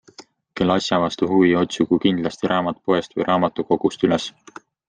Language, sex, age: Estonian, male, 19-29